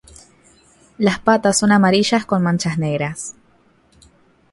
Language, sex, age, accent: Spanish, female, 19-29, Rioplatense: Argentina, Uruguay, este de Bolivia, Paraguay